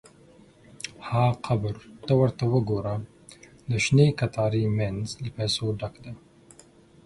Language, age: Pashto, 30-39